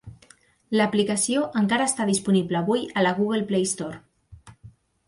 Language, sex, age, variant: Catalan, female, 19-29, Central